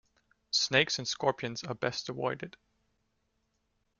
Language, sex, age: English, male, 19-29